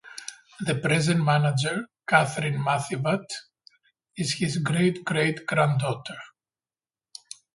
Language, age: English, 40-49